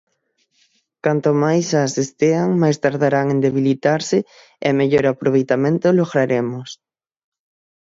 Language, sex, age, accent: Galician, male, 19-29, Atlántico (seseo e gheada); Normativo (estándar)